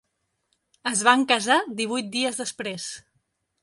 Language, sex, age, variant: Catalan, female, 40-49, Central